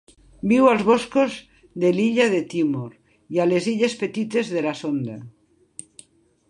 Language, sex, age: Catalan, female, 60-69